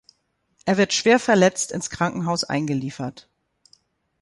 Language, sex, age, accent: German, female, 50-59, Deutschland Deutsch